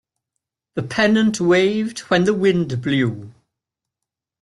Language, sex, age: English, male, 80-89